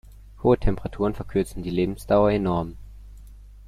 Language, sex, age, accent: German, male, 19-29, Deutschland Deutsch